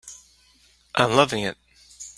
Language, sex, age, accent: English, male, 30-39, Canadian English